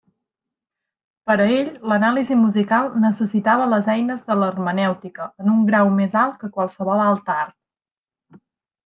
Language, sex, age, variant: Catalan, female, 30-39, Central